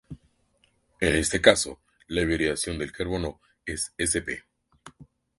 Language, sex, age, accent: Spanish, male, 19-29, México